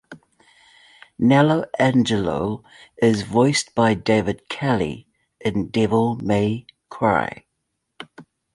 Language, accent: English, New Zealand English